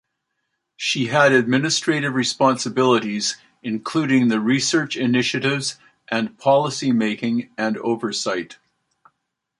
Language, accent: English, Canadian English